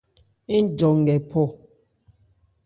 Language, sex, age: Ebrié, female, 30-39